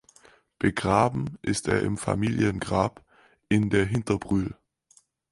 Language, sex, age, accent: German, male, under 19, Deutschland Deutsch